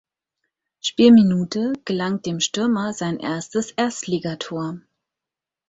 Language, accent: German, Deutschland Deutsch